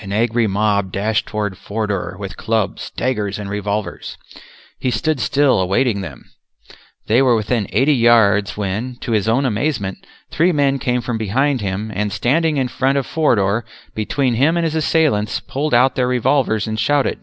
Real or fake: real